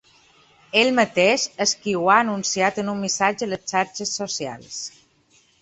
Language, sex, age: Catalan, female, 30-39